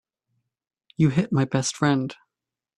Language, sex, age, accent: English, male, 19-29, Canadian English